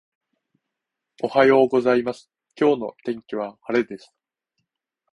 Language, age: Japanese, 19-29